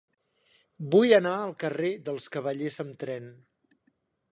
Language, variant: Catalan, Central